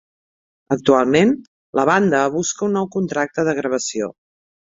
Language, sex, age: Catalan, female, 50-59